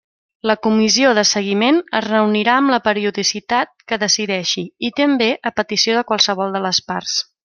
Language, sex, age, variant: Catalan, female, 30-39, Central